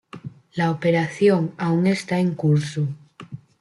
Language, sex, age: Spanish, female, 19-29